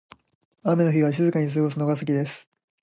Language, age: Japanese, 19-29